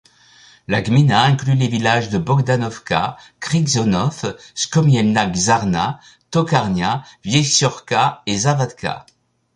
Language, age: French, 70-79